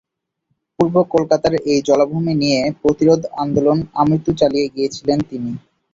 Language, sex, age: Bengali, male, 19-29